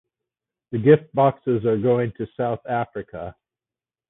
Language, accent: English, United States English; West Coast